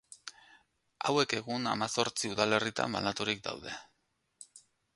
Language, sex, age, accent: Basque, male, 40-49, Erdialdekoa edo Nafarra (Gipuzkoa, Nafarroa)